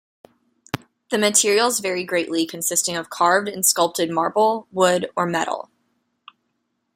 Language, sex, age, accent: English, female, 19-29, United States English